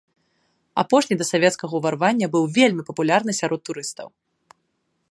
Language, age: Belarusian, 19-29